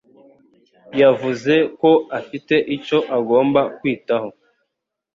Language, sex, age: Kinyarwanda, male, 19-29